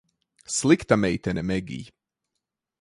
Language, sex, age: Latvian, male, 19-29